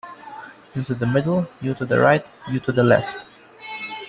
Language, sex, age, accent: English, male, 19-29, Filipino